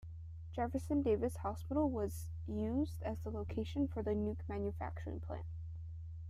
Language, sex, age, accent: English, female, 19-29, United States English